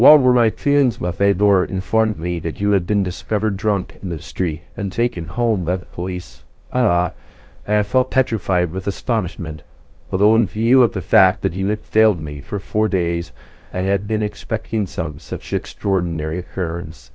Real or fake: fake